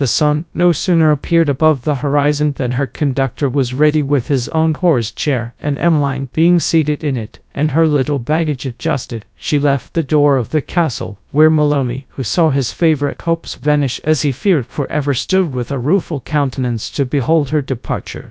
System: TTS, GradTTS